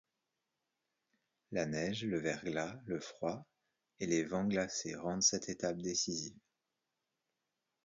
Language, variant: French, Français de métropole